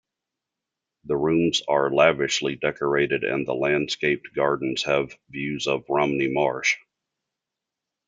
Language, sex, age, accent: English, male, 50-59, United States English